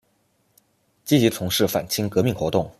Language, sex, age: Chinese, male, under 19